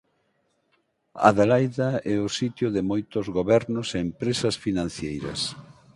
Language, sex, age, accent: Galician, male, 50-59, Normativo (estándar)